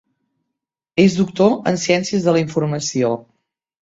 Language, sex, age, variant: Catalan, female, 50-59, Central